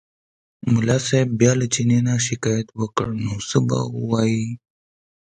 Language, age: Pashto, 19-29